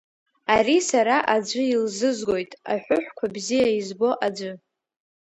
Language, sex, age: Abkhazian, female, under 19